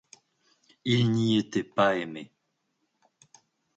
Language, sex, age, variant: French, male, 30-39, Français de métropole